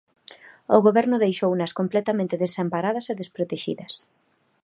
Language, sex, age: Galician, female, 30-39